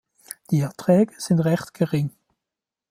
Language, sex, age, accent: German, male, 19-29, Schweizerdeutsch